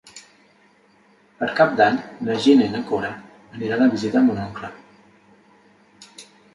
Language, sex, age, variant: Catalan, male, 40-49, Central